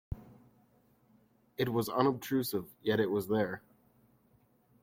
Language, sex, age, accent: English, male, 30-39, United States English